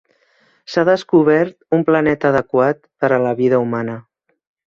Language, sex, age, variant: Catalan, female, 50-59, Central